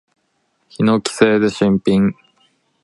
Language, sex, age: Japanese, male, 19-29